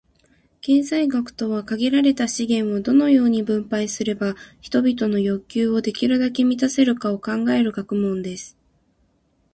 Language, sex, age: Japanese, female, 19-29